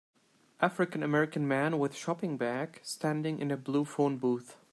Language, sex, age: English, male, 30-39